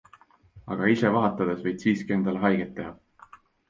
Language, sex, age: Estonian, male, 19-29